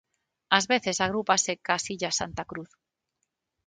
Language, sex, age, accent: Galician, female, 40-49, Normativo (estándar); Neofalante